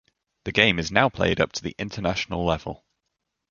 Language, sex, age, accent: English, male, 19-29, England English